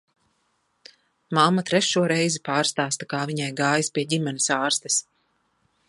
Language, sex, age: Latvian, female, 30-39